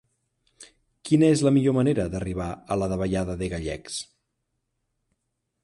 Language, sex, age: Catalan, male, 40-49